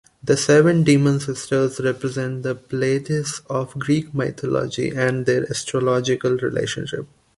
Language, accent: English, India and South Asia (India, Pakistan, Sri Lanka)